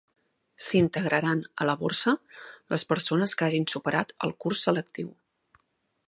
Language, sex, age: Catalan, female, 40-49